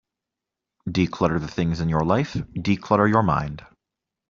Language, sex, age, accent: English, male, 19-29, United States English